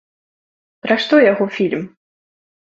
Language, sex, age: Belarusian, female, under 19